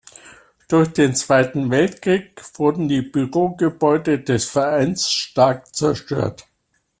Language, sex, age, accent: German, male, 60-69, Deutschland Deutsch